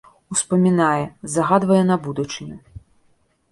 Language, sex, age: Belarusian, female, 30-39